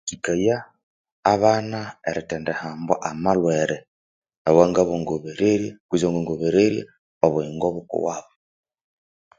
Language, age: Konzo, 30-39